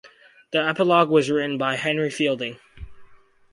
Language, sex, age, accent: English, male, under 19, United States English